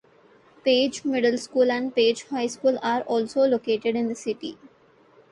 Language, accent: English, United States English